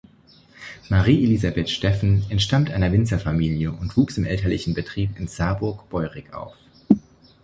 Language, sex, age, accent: German, male, 19-29, Deutschland Deutsch